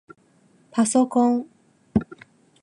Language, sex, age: Japanese, female, 19-29